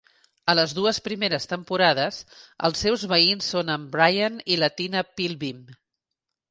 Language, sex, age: Catalan, female, 50-59